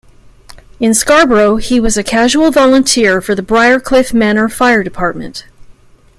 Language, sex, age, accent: English, female, 50-59, United States English